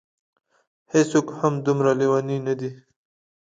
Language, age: Pashto, 30-39